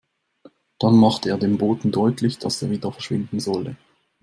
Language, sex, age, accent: German, male, 19-29, Schweizerdeutsch